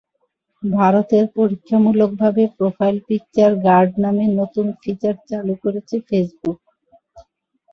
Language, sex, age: Bengali, female, 40-49